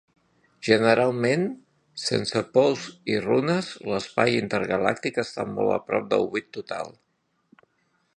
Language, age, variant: Catalan, 60-69, Central